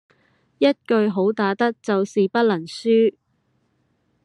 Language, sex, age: Cantonese, female, 19-29